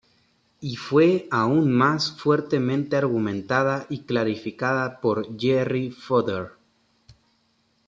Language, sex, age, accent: Spanish, male, 19-29, México